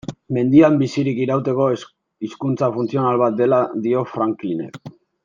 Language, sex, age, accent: Basque, male, 19-29, Mendebalekoa (Araba, Bizkaia, Gipuzkoako mendebaleko herri batzuk)